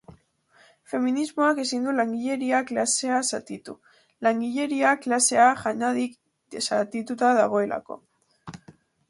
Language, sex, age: Basque, female, under 19